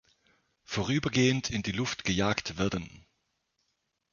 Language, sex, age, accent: German, male, 40-49, Deutschland Deutsch